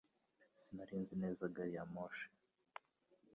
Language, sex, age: Kinyarwanda, male, 19-29